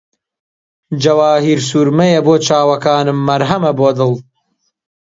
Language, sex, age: Central Kurdish, male, 19-29